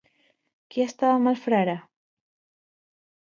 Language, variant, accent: Catalan, Central, central